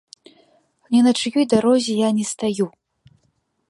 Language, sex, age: Belarusian, female, under 19